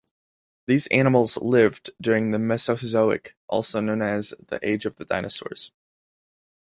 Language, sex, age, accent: English, male, under 19, United States English